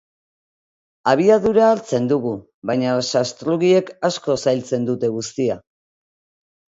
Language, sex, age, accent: Basque, female, 50-59, Mendebalekoa (Araba, Bizkaia, Gipuzkoako mendebaleko herri batzuk)